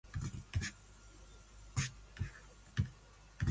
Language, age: English, 19-29